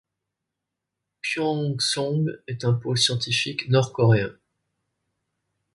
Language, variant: French, Français de métropole